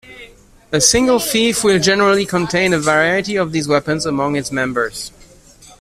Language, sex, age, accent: English, male, 30-39, Singaporean English